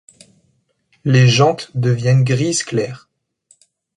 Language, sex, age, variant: French, male, 19-29, Français de métropole